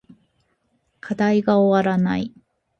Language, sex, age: Japanese, female, 40-49